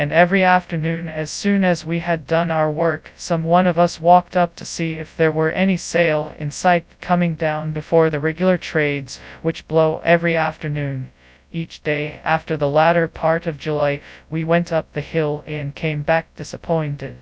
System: TTS, FastPitch